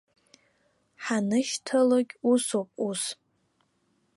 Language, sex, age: Abkhazian, female, 19-29